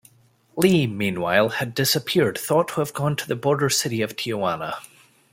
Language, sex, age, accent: English, male, 30-39, United States English